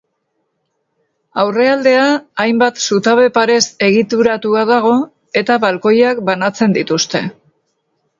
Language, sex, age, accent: Basque, female, 50-59, Mendebalekoa (Araba, Bizkaia, Gipuzkoako mendebaleko herri batzuk)